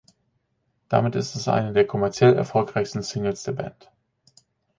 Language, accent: German, Deutschland Deutsch